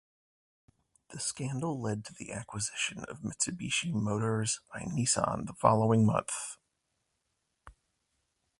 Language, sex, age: English, male, 40-49